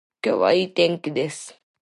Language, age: Japanese, 19-29